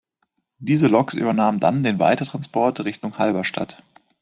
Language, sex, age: German, male, 19-29